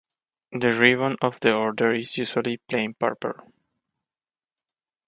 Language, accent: English, West Indies and Bermuda (Bahamas, Bermuda, Jamaica, Trinidad)